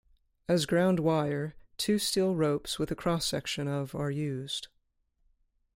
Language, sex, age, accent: English, female, 30-39, United States English